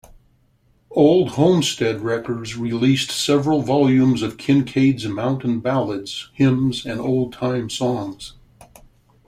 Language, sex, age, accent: English, male, 60-69, United States English